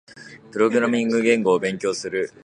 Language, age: Japanese, 19-29